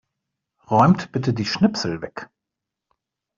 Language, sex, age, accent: German, male, 50-59, Deutschland Deutsch